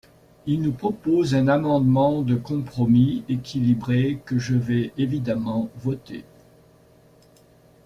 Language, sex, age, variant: French, male, 60-69, Français de métropole